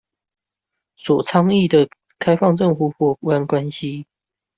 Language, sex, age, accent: Chinese, male, 19-29, 出生地：新北市